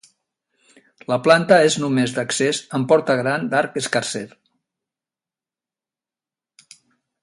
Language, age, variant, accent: Catalan, 60-69, Central, central